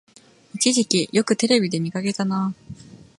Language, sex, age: Japanese, female, 19-29